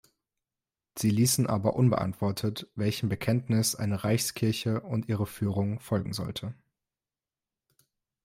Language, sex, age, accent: German, male, 19-29, Deutschland Deutsch